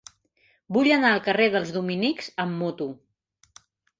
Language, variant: Catalan, Central